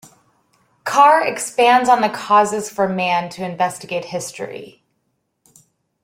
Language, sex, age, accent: English, female, 30-39, United States English